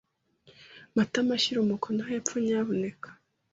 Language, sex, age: Kinyarwanda, female, 19-29